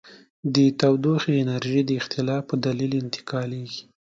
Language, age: Pashto, 19-29